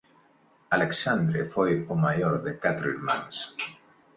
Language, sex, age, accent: Galician, male, 40-49, Neofalante